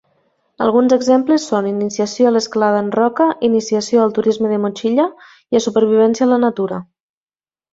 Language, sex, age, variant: Catalan, female, 19-29, Nord-Occidental